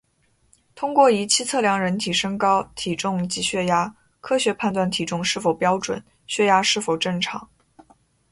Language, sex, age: Chinese, female, 19-29